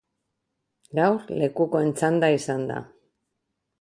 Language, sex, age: Basque, female, 60-69